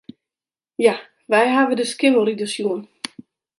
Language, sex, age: Western Frisian, female, 40-49